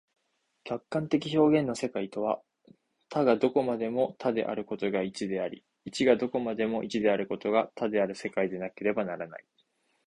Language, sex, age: Japanese, male, 19-29